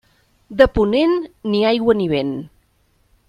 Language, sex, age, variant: Catalan, female, 50-59, Central